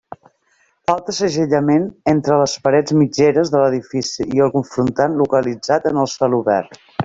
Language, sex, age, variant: Catalan, female, 40-49, Septentrional